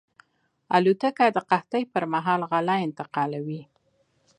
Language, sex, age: Pashto, female, under 19